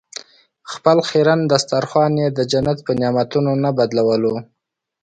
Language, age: Pashto, 19-29